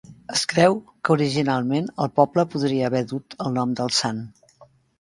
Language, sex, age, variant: Catalan, female, 70-79, Central